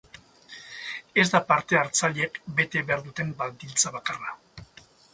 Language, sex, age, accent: Basque, male, 60-69, Mendebalekoa (Araba, Bizkaia, Gipuzkoako mendebaleko herri batzuk)